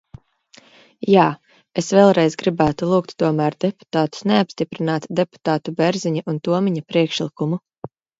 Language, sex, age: Latvian, female, 30-39